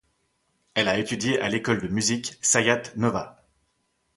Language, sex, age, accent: French, male, 30-39, Français de Belgique